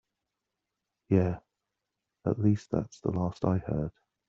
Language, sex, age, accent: English, male, 30-39, England English